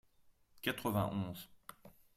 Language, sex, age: French, male, 40-49